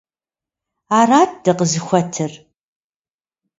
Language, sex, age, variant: Kabardian, female, 50-59, Адыгэбзэ (Къэбэрдей, Кирил, псоми зэдай)